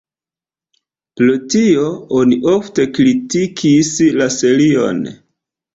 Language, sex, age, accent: Esperanto, male, 30-39, Internacia